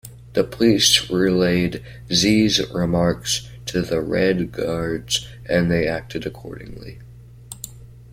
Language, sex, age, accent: English, male, under 19, United States English